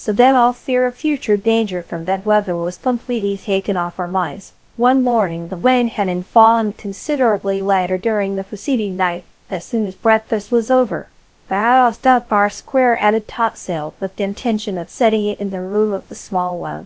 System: TTS, VITS